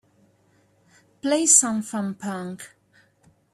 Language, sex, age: English, female, 40-49